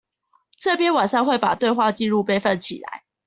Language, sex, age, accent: Chinese, female, 19-29, 出生地：臺北市